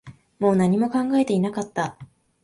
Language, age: Japanese, 19-29